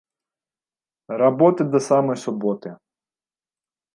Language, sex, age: Belarusian, male, 19-29